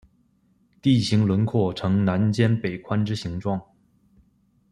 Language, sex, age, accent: Chinese, male, 19-29, 出生地：北京市